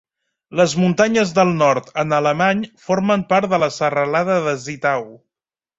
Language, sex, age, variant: Catalan, male, 30-39, Central